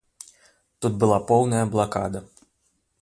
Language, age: Belarusian, 30-39